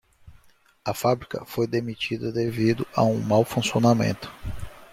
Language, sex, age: Portuguese, male, 40-49